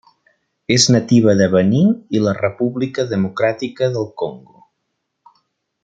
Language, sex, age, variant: Catalan, male, 30-39, Central